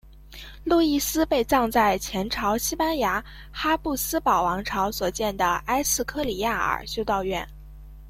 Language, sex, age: Chinese, female, under 19